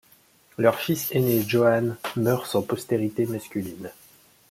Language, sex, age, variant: French, male, 30-39, Français de métropole